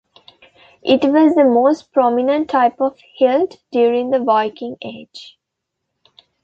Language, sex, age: English, female, 19-29